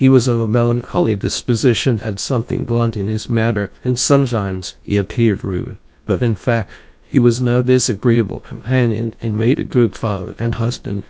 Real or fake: fake